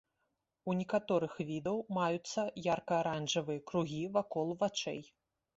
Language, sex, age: Belarusian, female, 30-39